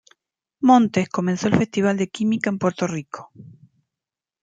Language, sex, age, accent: Spanish, female, 40-49, Rioplatense: Argentina, Uruguay, este de Bolivia, Paraguay